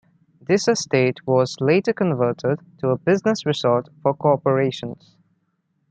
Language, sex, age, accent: English, male, 19-29, India and South Asia (India, Pakistan, Sri Lanka)